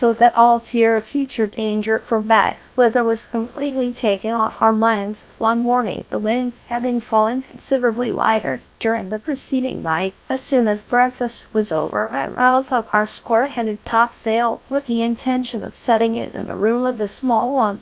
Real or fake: fake